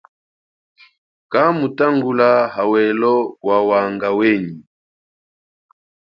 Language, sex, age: Chokwe, male, 40-49